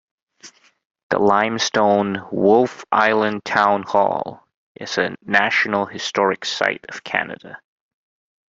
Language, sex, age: English, male, 19-29